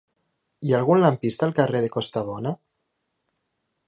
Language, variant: Catalan, Nord-Occidental